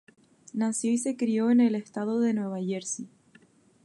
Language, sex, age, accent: Spanish, female, 19-29, España: Islas Canarias